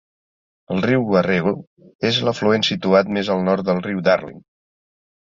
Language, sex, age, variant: Catalan, male, 50-59, Central